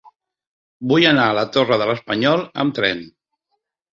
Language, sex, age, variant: Catalan, male, 40-49, Central